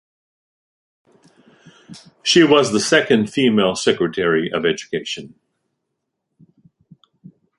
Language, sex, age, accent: English, male, 60-69, United States English